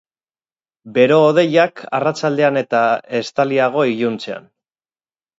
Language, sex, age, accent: Basque, male, 40-49, Mendebalekoa (Araba, Bizkaia, Gipuzkoako mendebaleko herri batzuk)